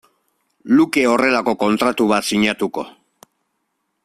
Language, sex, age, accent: Basque, male, 40-49, Mendebalekoa (Araba, Bizkaia, Gipuzkoako mendebaleko herri batzuk)